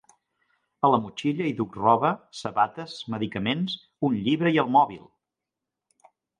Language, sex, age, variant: Catalan, male, 40-49, Central